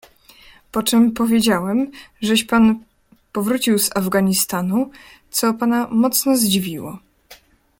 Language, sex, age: Polish, female, 19-29